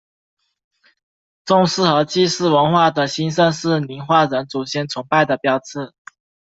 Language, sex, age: Chinese, male, 19-29